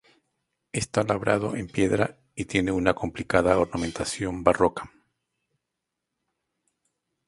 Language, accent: Spanish, Andino-Pacífico: Colombia, Perú, Ecuador, oeste de Bolivia y Venezuela andina